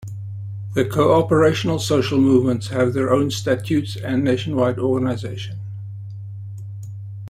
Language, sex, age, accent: English, male, 60-69, Southern African (South Africa, Zimbabwe, Namibia)